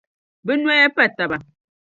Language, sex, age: Dagbani, female, 30-39